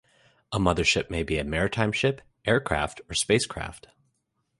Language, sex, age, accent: English, male, 30-39, Canadian English